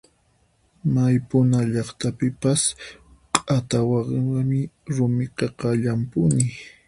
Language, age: Puno Quechua, 19-29